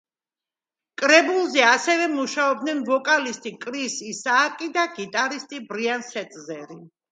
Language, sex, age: Georgian, female, 50-59